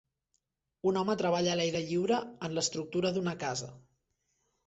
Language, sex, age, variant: Catalan, male, 19-29, Central